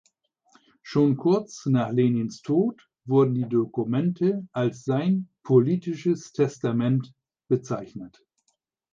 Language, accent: German, Deutschland Deutsch